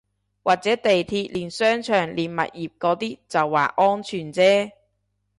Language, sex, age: Cantonese, female, 19-29